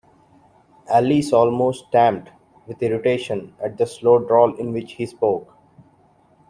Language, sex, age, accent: English, male, 19-29, India and South Asia (India, Pakistan, Sri Lanka)